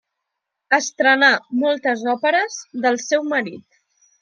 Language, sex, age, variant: Catalan, female, under 19, Central